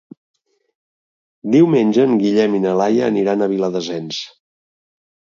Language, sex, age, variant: Catalan, male, 50-59, Central